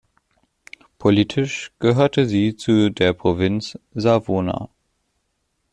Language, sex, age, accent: German, male, under 19, Deutschland Deutsch